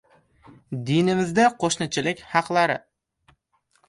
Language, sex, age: Uzbek, male, under 19